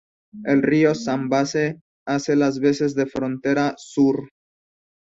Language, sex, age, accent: Spanish, male, 19-29, México